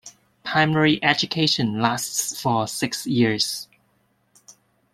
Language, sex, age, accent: English, female, 30-39, Hong Kong English